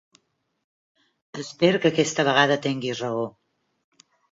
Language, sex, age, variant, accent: Catalan, female, 60-69, Balear, balear